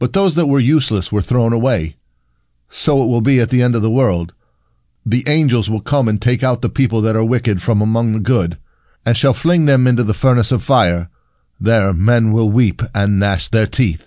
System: none